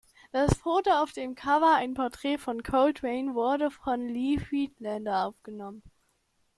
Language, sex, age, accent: German, male, under 19, Deutschland Deutsch